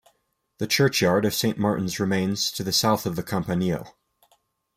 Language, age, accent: English, 19-29, United States English